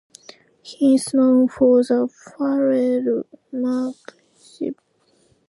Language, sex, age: English, female, under 19